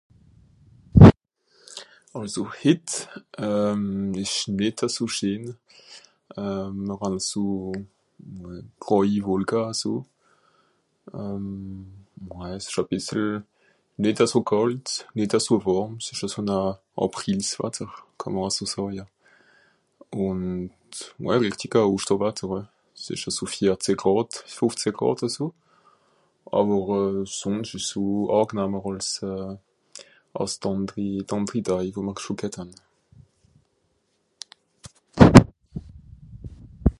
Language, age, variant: Swiss German, 19-29, Nordniederàlemmànisch (Rishoffe, Zàwere, Bùsswìller, Hawenau, Brüemt, Stroossbùri, Molse, Dàmbàch, Schlettstàtt, Pfàlzbùri usw.)